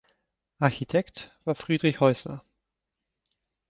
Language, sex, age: German, male, 19-29